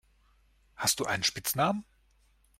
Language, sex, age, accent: German, male, 40-49, Deutschland Deutsch